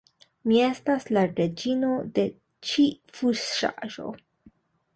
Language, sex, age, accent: Esperanto, female, 19-29, Internacia